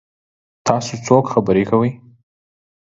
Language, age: Pashto, 30-39